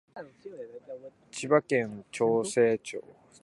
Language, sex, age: Japanese, male, under 19